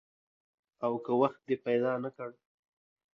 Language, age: Pashto, 30-39